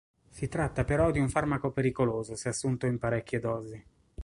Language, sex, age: Italian, male, 30-39